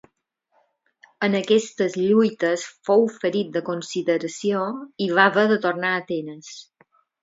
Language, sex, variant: Catalan, female, Balear